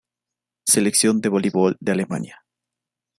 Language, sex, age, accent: Spanish, male, 19-29, México